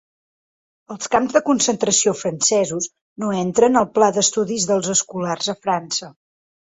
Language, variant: Catalan, Central